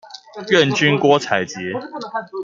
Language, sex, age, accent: Chinese, male, 19-29, 出生地：新北市